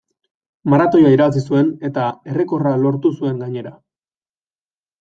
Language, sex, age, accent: Basque, male, 19-29, Erdialdekoa edo Nafarra (Gipuzkoa, Nafarroa)